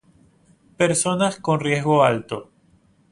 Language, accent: Spanish, Rioplatense: Argentina, Uruguay, este de Bolivia, Paraguay